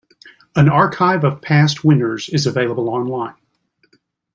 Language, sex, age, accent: English, male, 60-69, United States English